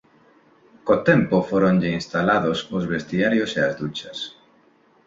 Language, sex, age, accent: Galician, male, 40-49, Neofalante